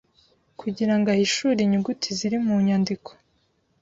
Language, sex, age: Kinyarwanda, female, 19-29